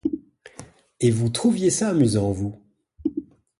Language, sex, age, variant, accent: French, male, 40-49, Français d'Europe, Français de Belgique